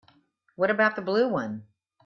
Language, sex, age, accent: English, female, 50-59, United States English